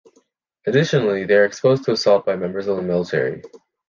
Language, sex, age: English, male, under 19